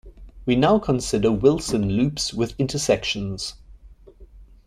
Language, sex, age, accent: English, male, 40-49, Southern African (South Africa, Zimbabwe, Namibia)